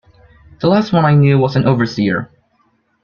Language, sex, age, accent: English, male, under 19, Filipino